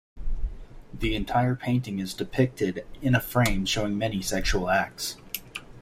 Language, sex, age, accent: English, male, under 19, United States English